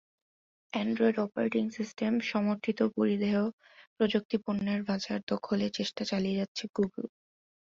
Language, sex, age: Bengali, female, 19-29